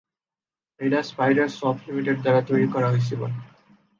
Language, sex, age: Bengali, male, 19-29